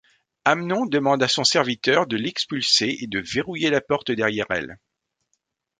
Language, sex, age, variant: French, male, 50-59, Français de métropole